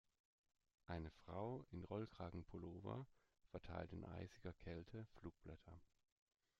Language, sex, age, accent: German, male, 30-39, Deutschland Deutsch